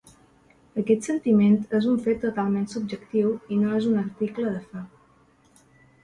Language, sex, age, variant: Catalan, female, 30-39, Balear